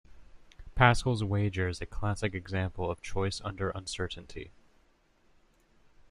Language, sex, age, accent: English, male, under 19, United States English